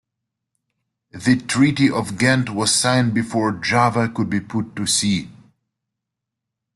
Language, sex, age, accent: English, male, 30-39, United States English